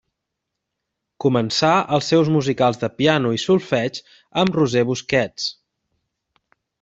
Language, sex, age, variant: Catalan, male, 30-39, Central